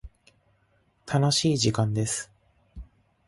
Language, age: Japanese, 19-29